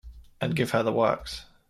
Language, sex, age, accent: English, male, 30-39, England English